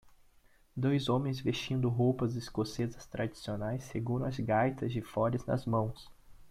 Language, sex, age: Portuguese, male, 30-39